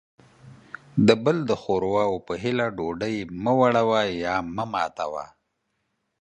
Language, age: Pashto, 50-59